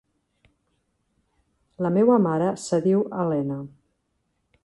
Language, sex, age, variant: Catalan, female, 50-59, Central